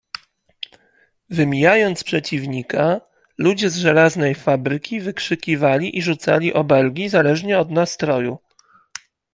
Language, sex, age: Polish, male, 30-39